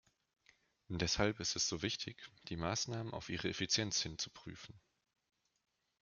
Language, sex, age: German, male, 19-29